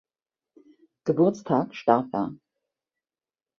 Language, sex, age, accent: German, female, 50-59, Deutschland Deutsch